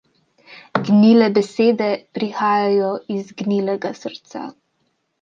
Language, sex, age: Slovenian, female, 19-29